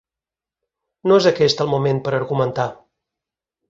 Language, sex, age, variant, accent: Catalan, male, 30-39, Balear, mallorquí